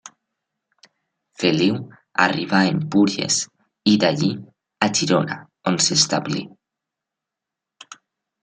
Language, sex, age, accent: Catalan, male, under 19, valencià